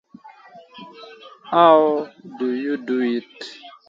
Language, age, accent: English, 19-29, England English